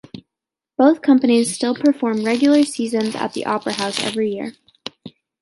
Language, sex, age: English, female, 19-29